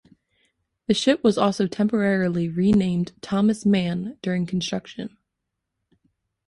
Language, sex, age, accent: English, female, under 19, United States English